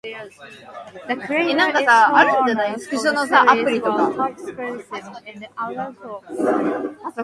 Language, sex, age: English, female, 19-29